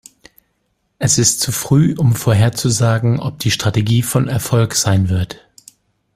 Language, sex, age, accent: German, male, 40-49, Deutschland Deutsch